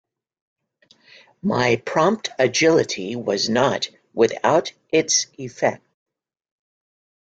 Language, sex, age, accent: English, female, 50-59, United States English